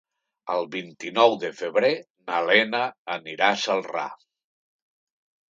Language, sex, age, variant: Catalan, male, 60-69, Nord-Occidental